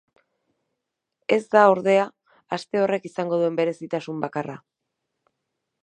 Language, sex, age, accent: Basque, female, 30-39, Erdialdekoa edo Nafarra (Gipuzkoa, Nafarroa)